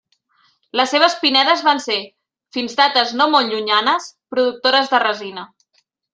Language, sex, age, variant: Catalan, female, 30-39, Central